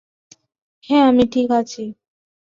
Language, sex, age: Bengali, female, 19-29